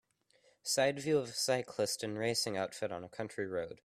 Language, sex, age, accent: English, male, under 19, United States English